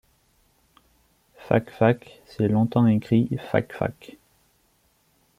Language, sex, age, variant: French, male, 19-29, Français de métropole